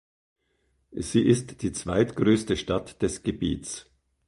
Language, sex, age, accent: German, male, 50-59, Österreichisches Deutsch